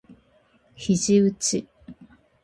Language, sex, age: Japanese, female, 40-49